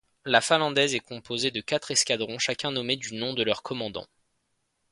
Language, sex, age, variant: French, male, 19-29, Français de métropole